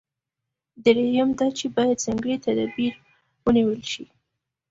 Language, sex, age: Pashto, female, under 19